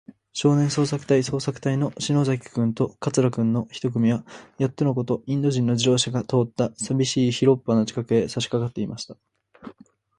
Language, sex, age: Japanese, male, 19-29